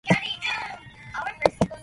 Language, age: English, under 19